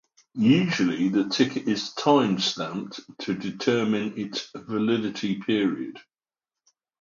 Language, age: English, 60-69